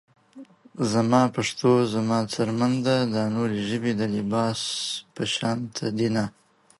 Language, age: Pashto, 19-29